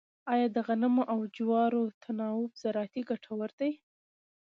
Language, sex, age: Pashto, female, under 19